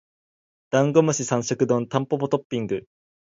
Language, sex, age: Japanese, male, 19-29